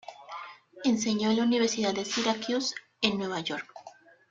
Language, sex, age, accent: Spanish, female, 19-29, México